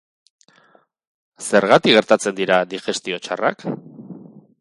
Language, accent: Basque, Erdialdekoa edo Nafarra (Gipuzkoa, Nafarroa)